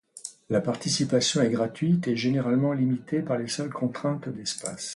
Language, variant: French, Français de métropole